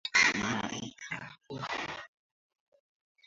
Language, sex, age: Swahili, male, under 19